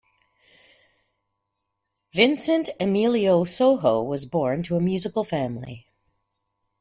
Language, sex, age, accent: English, female, 50-59, Canadian English